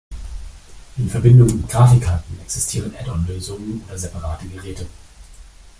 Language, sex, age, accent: German, male, 30-39, Deutschland Deutsch